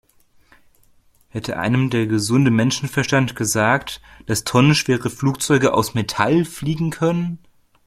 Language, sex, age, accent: German, male, 30-39, Deutschland Deutsch